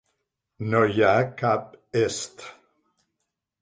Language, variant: Catalan, Central